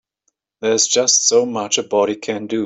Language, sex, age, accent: English, male, 50-59, United States English